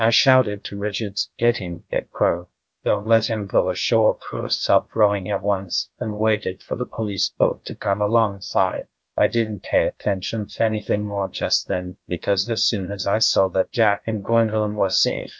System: TTS, GlowTTS